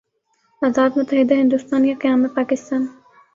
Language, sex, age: Urdu, male, 19-29